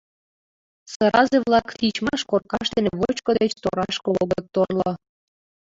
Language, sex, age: Mari, female, 19-29